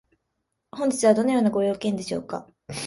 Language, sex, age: Japanese, female, 19-29